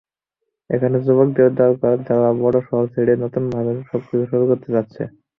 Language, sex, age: Bengali, male, 19-29